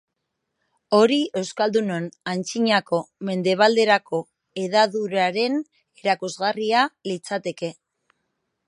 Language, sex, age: Basque, female, 40-49